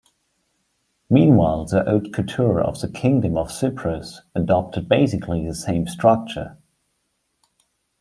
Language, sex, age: English, male, 30-39